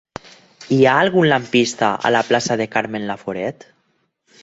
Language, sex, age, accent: Catalan, male, 19-29, valencià